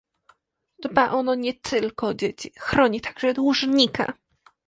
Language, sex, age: Polish, female, 19-29